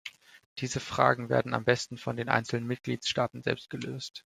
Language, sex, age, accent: German, male, 19-29, Deutschland Deutsch